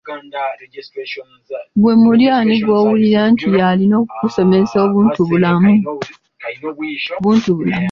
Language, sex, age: Ganda, female, 19-29